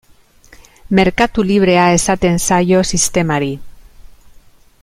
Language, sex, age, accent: Basque, female, 40-49, Mendebalekoa (Araba, Bizkaia, Gipuzkoako mendebaleko herri batzuk)